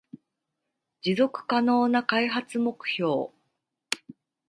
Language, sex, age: Japanese, female, 30-39